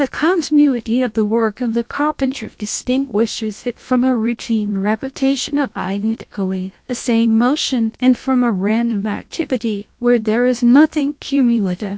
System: TTS, GlowTTS